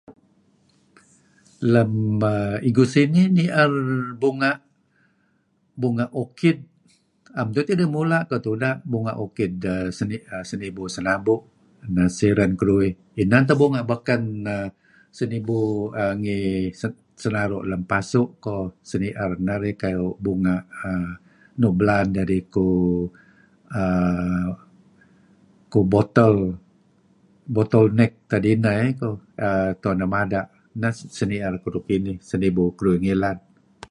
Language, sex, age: Kelabit, male, 70-79